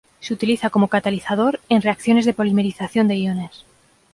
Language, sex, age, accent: Spanish, female, 30-39, España: Centro-Sur peninsular (Madrid, Toledo, Castilla-La Mancha)